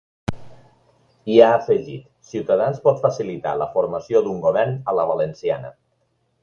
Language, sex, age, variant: Catalan, male, 50-59, Balear